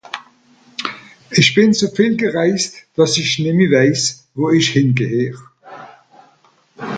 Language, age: Swiss German, 60-69